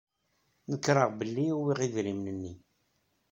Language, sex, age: Kabyle, male, 60-69